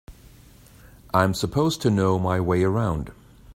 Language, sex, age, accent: English, male, 60-69, United States English